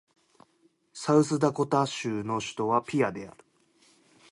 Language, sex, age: Japanese, male, 19-29